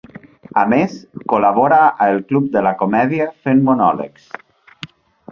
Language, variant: Catalan, Nord-Occidental